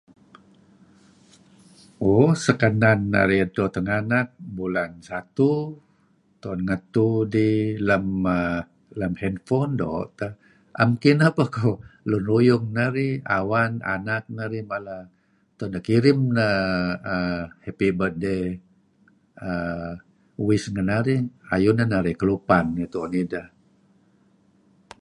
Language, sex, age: Kelabit, male, 70-79